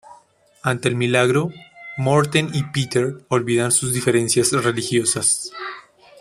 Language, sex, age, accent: Spanish, male, 19-29, América central